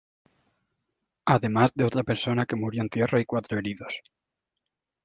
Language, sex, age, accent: Spanish, male, 30-39, España: Sur peninsular (Andalucia, Extremadura, Murcia)